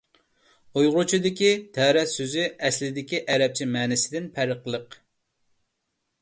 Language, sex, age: Uyghur, male, 30-39